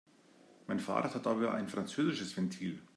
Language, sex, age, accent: German, male, 50-59, Deutschland Deutsch